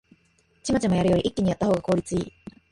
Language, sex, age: Japanese, female, 19-29